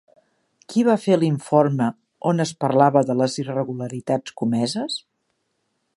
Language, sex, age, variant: Catalan, female, 60-69, Septentrional